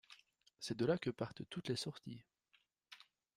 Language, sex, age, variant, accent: French, male, 30-39, Français d'Europe, Français de Belgique